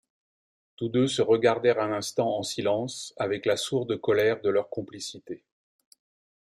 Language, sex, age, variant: French, male, 50-59, Français de métropole